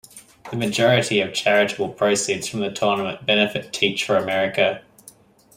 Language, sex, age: English, male, 19-29